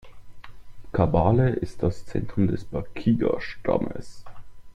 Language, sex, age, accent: German, male, under 19, Deutschland Deutsch